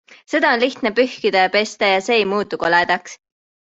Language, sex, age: Estonian, female, 19-29